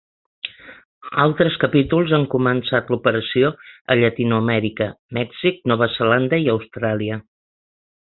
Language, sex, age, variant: Catalan, female, 60-69, Central